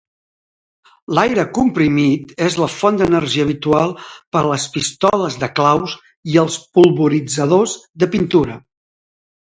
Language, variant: Catalan, Central